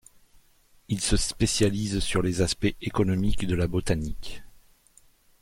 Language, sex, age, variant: French, male, 40-49, Français de métropole